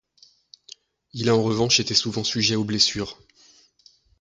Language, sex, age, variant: French, male, 40-49, Français de métropole